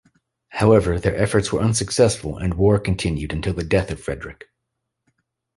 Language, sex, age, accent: English, male, 30-39, United States English